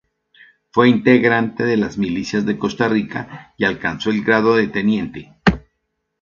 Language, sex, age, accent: Spanish, male, 60-69, Andino-Pacífico: Colombia, Perú, Ecuador, oeste de Bolivia y Venezuela andina